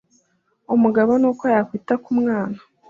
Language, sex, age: Kinyarwanda, female, 19-29